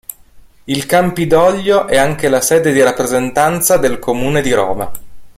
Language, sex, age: Italian, male, 30-39